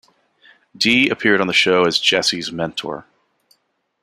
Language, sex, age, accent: English, male, 40-49, United States English